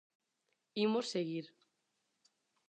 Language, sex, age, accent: Galician, female, 40-49, Normativo (estándar)